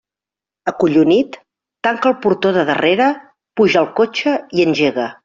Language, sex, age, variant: Catalan, female, 50-59, Central